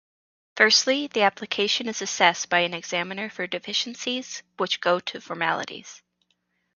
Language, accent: English, United States English; Canadian English